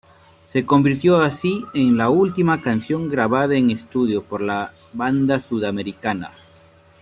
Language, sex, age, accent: Spanish, male, 40-49, Andino-Pacífico: Colombia, Perú, Ecuador, oeste de Bolivia y Venezuela andina